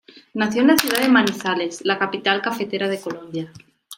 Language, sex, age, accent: Spanish, female, 30-39, España: Centro-Sur peninsular (Madrid, Toledo, Castilla-La Mancha)